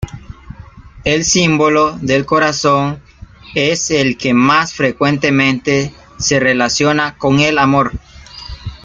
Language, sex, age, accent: Spanish, male, 19-29, América central